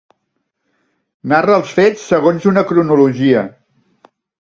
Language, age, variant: Catalan, 50-59, Central